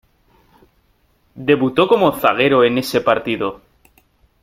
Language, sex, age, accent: Spanish, male, 30-39, España: Norte peninsular (Asturias, Castilla y León, Cantabria, País Vasco, Navarra, Aragón, La Rioja, Guadalajara, Cuenca)